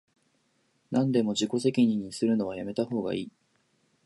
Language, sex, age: Japanese, male, 19-29